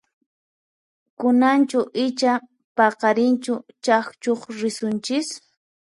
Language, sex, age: Puno Quechua, female, 19-29